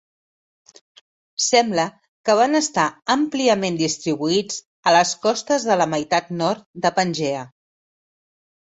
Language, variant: Catalan, Central